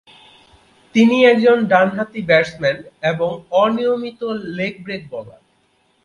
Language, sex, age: Bengali, male, 30-39